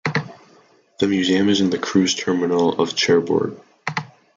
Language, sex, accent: English, male, United States English